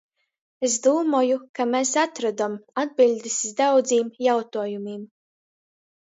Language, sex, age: Latgalian, female, 19-29